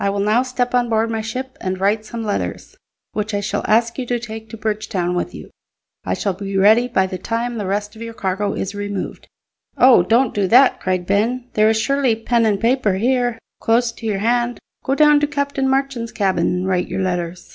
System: none